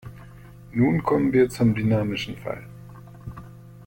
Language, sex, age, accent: German, male, 40-49, Deutschland Deutsch